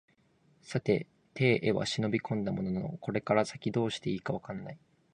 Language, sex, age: Japanese, male, 19-29